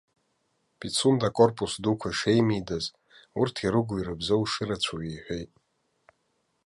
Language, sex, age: Abkhazian, male, 30-39